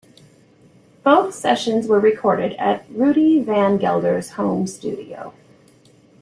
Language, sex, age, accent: English, female, 50-59, United States English